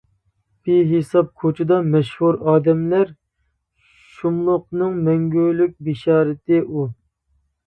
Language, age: Uyghur, 19-29